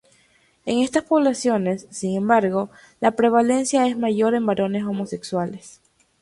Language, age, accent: Spanish, 19-29, Andino-Pacífico: Colombia, Perú, Ecuador, oeste de Bolivia y Venezuela andina